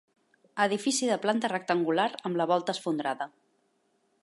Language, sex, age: Catalan, female, 30-39